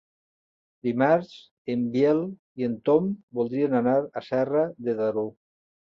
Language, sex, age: Catalan, male, 50-59